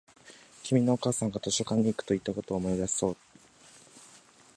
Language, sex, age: Japanese, male, 19-29